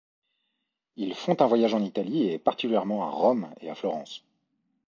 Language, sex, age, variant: French, male, 30-39, Français de métropole